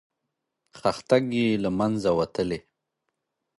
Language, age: Pashto, 30-39